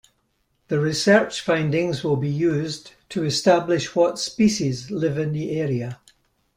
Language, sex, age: English, male, 70-79